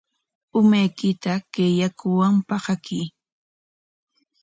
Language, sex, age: Corongo Ancash Quechua, female, 30-39